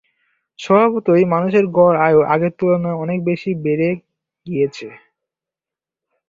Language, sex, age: Bengali, male, under 19